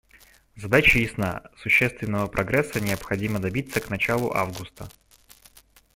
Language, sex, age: Russian, male, 19-29